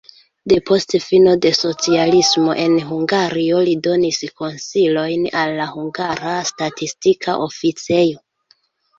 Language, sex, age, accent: Esperanto, female, 19-29, Internacia